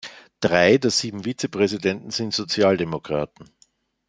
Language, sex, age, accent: German, male, 50-59, Österreichisches Deutsch